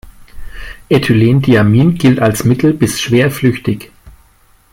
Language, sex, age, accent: German, male, 40-49, Deutschland Deutsch